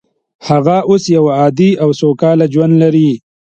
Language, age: Pashto, 30-39